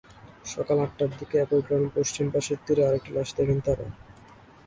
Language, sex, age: Bengali, male, 19-29